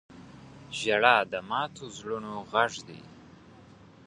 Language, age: Pashto, 19-29